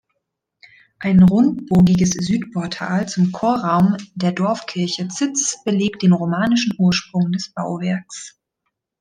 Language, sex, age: German, female, 30-39